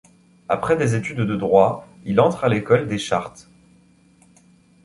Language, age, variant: French, 19-29, Français de métropole